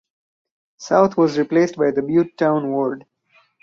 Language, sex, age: English, male, 19-29